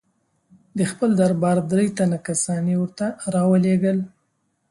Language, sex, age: Pashto, male, 19-29